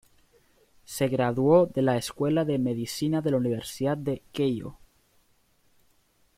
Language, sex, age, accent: Spanish, male, 19-29, Chileno: Chile, Cuyo